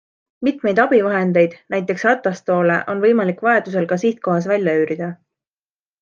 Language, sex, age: Estonian, female, 19-29